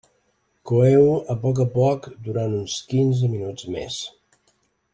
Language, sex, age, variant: Catalan, male, 19-29, Nord-Occidental